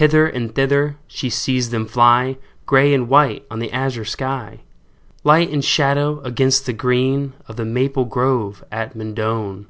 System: none